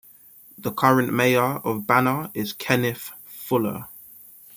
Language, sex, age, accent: English, male, 30-39, England English